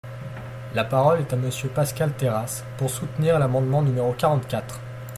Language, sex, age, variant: French, male, 19-29, Français de métropole